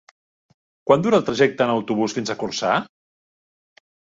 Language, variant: Catalan, Central